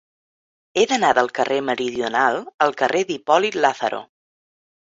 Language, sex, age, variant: Catalan, female, 19-29, Central